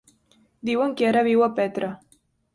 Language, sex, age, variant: Catalan, female, 19-29, Central